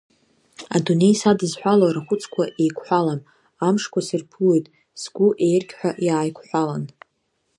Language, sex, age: Abkhazian, female, under 19